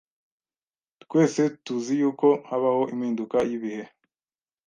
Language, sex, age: Kinyarwanda, male, 19-29